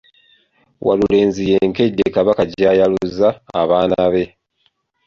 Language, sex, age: Ganda, male, 19-29